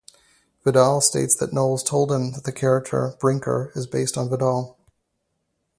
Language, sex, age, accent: English, male, 30-39, United States English